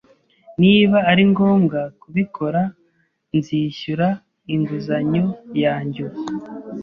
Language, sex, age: Kinyarwanda, male, 30-39